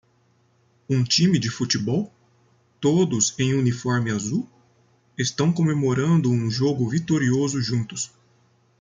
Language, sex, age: Portuguese, male, 19-29